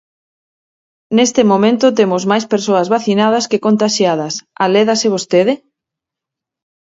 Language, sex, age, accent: Galician, female, 30-39, Normativo (estándar)